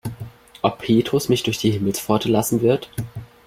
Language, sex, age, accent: German, male, under 19, Deutschland Deutsch